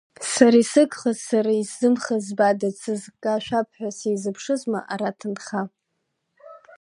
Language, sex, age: Abkhazian, female, under 19